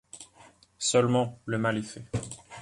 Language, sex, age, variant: French, male, 19-29, Français de métropole